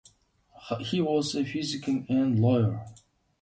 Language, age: English, 40-49